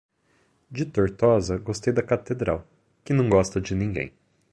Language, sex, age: Portuguese, male, 30-39